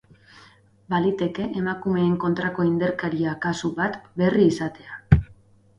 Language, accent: Basque, Mendebalekoa (Araba, Bizkaia, Gipuzkoako mendebaleko herri batzuk)